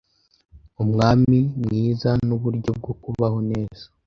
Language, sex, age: Kinyarwanda, male, under 19